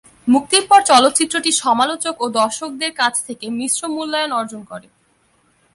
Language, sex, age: Bengali, female, under 19